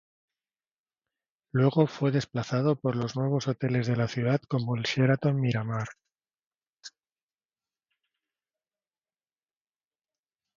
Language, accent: Spanish, España: Norte peninsular (Asturias, Castilla y León, Cantabria, País Vasco, Navarra, Aragón, La Rioja, Guadalajara, Cuenca)